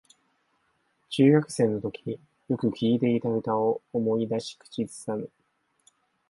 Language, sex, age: Japanese, male, 19-29